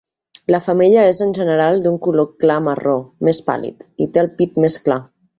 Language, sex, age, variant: Catalan, female, 19-29, Central